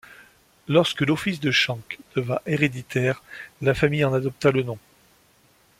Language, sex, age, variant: French, male, 40-49, Français de métropole